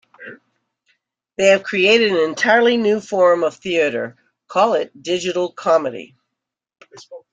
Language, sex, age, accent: English, female, 60-69, United States English